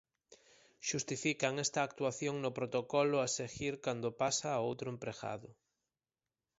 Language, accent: Galician, Atlántico (seseo e gheada)